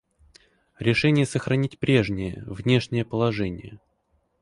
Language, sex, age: Russian, male, 30-39